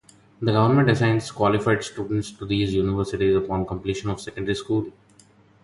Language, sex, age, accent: English, male, 30-39, India and South Asia (India, Pakistan, Sri Lanka)